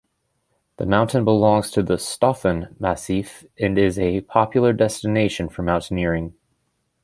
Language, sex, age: English, male, 30-39